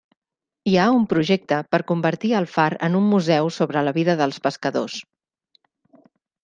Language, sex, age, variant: Catalan, female, 40-49, Central